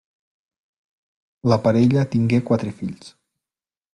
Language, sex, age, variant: Catalan, male, 19-29, Nord-Occidental